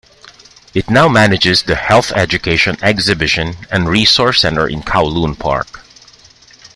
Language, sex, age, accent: English, male, 30-39, Filipino